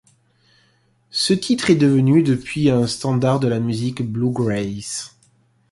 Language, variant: French, Français de métropole